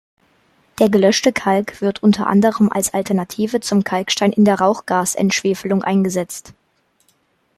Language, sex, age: German, male, under 19